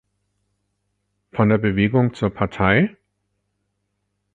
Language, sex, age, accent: German, male, 40-49, Deutschland Deutsch